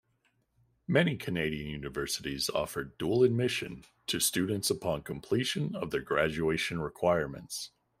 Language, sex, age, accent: English, male, 19-29, United States English